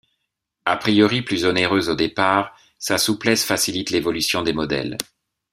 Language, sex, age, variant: French, male, 50-59, Français de métropole